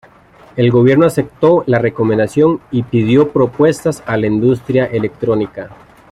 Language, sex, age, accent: Spanish, male, 30-39, América central